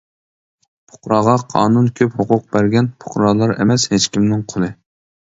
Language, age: Uyghur, 19-29